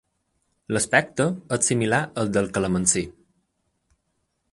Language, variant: Catalan, Balear